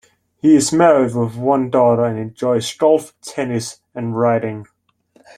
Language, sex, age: English, male, 19-29